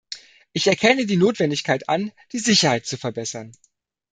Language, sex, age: German, male, 30-39